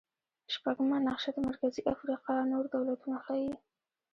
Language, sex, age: Pashto, female, 19-29